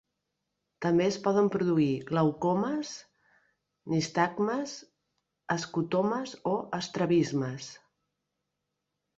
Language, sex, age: Catalan, female, 40-49